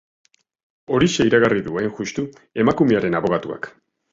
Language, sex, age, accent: Basque, male, 19-29, Erdialdekoa edo Nafarra (Gipuzkoa, Nafarroa)